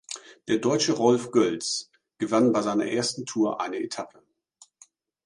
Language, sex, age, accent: German, male, 50-59, Deutschland Deutsch